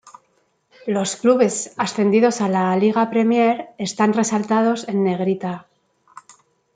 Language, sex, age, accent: Spanish, female, 40-49, España: Norte peninsular (Asturias, Castilla y León, Cantabria, País Vasco, Navarra, Aragón, La Rioja, Guadalajara, Cuenca)